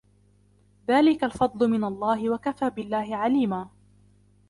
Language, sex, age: Arabic, female, under 19